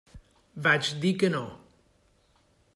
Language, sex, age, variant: Catalan, male, 40-49, Balear